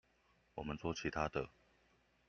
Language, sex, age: Chinese, male, 40-49